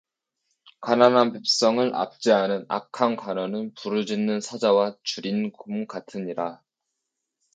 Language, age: Korean, 19-29